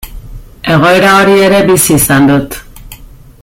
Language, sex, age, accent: Basque, female, 40-49, Erdialdekoa edo Nafarra (Gipuzkoa, Nafarroa)